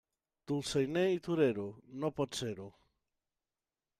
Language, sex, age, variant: Catalan, male, 30-39, Central